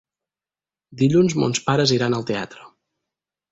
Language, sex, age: Catalan, male, 19-29